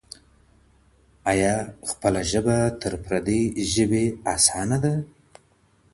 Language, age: Pashto, 30-39